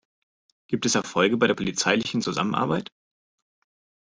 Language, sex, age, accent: German, male, 30-39, Deutschland Deutsch